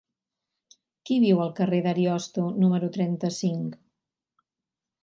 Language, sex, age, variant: Catalan, female, 50-59, Central